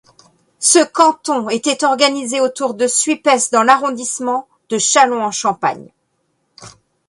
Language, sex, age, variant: French, female, 50-59, Français de métropole